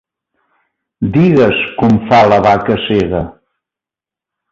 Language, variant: Catalan, Central